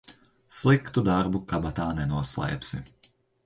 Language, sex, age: Latvian, male, 30-39